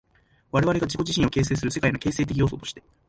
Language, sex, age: Japanese, male, 19-29